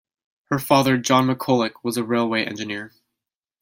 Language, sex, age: English, male, 19-29